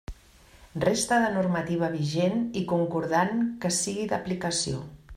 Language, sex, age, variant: Catalan, female, 50-59, Central